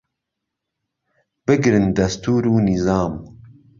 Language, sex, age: Central Kurdish, male, 40-49